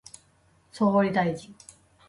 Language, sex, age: Japanese, female, 30-39